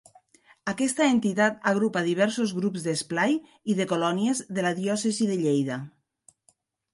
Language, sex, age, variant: Catalan, female, 50-59, Nord-Occidental